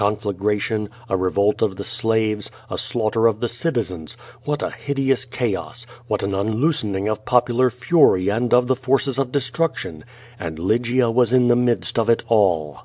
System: none